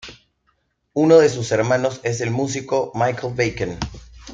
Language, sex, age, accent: Spanish, male, 30-39, Andino-Pacífico: Colombia, Perú, Ecuador, oeste de Bolivia y Venezuela andina